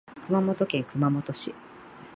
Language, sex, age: Japanese, female, 50-59